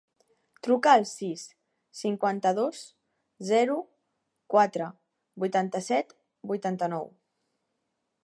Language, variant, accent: Catalan, Central, central